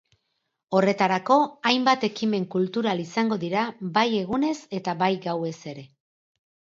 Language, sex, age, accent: Basque, female, 50-59, Erdialdekoa edo Nafarra (Gipuzkoa, Nafarroa)